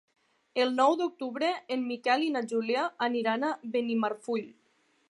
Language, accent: Catalan, Tortosí